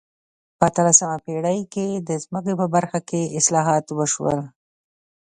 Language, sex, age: Pashto, female, 50-59